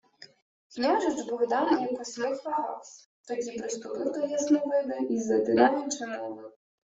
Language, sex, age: Ukrainian, female, 19-29